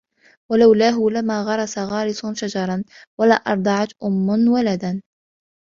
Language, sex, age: Arabic, female, 19-29